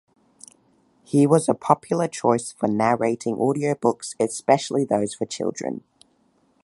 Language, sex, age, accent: English, male, under 19, Australian English